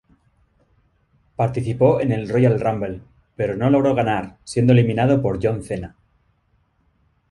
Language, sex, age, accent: Spanish, male, 30-39, España: Norte peninsular (Asturias, Castilla y León, Cantabria, País Vasco, Navarra, Aragón, La Rioja, Guadalajara, Cuenca)